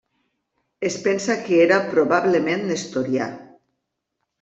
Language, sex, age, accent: Catalan, female, 60-69, valencià